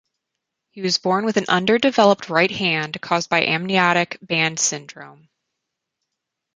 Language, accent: English, United States English